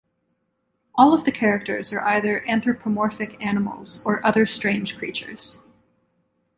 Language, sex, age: English, female, 19-29